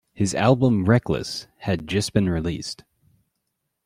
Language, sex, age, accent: English, male, 19-29, United States English